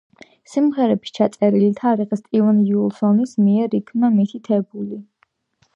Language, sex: Georgian, female